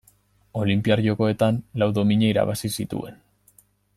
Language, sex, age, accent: Basque, male, 19-29, Mendebalekoa (Araba, Bizkaia, Gipuzkoako mendebaleko herri batzuk)